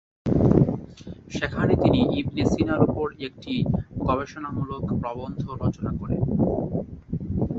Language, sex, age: Bengali, male, 19-29